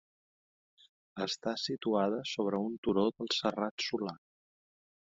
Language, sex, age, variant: Catalan, male, 30-39, Central